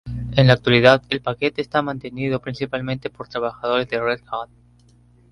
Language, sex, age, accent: Spanish, male, 19-29, Andino-Pacífico: Colombia, Perú, Ecuador, oeste de Bolivia y Venezuela andina